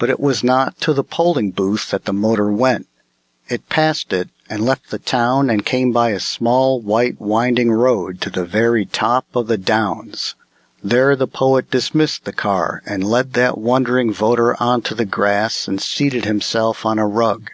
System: none